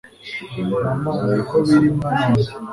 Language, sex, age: Kinyarwanda, male, 19-29